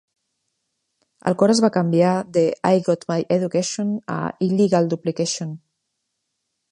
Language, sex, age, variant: Catalan, female, 40-49, Central